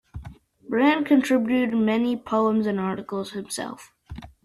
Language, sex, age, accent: English, male, under 19, United States English